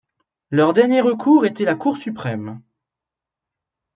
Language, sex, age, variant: French, male, 19-29, Français de métropole